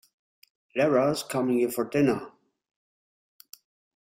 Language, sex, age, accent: English, male, 50-59, United States English